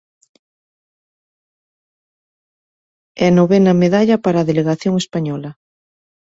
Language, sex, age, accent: Galician, female, 40-49, Normativo (estándar)